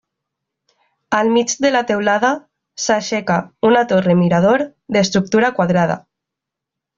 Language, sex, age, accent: Catalan, female, 19-29, valencià